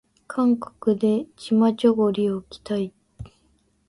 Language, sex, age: Japanese, female, 19-29